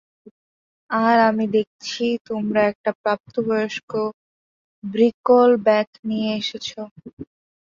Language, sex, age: Bengali, female, 19-29